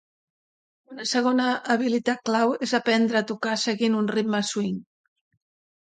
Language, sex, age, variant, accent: Catalan, female, 60-69, Central, central